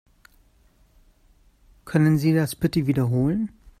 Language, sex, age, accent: German, male, 30-39, Deutschland Deutsch